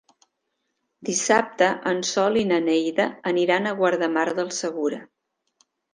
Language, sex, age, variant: Catalan, female, 50-59, Central